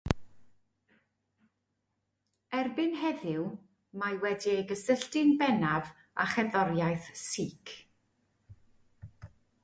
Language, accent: Welsh, Y Deyrnas Unedig Cymraeg